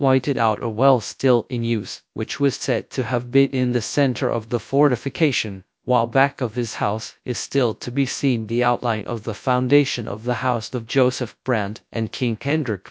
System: TTS, GradTTS